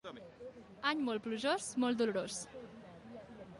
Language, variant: Catalan, Central